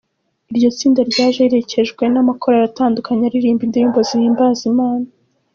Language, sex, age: Kinyarwanda, female, under 19